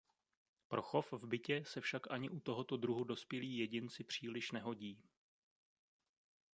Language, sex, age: Czech, male, 30-39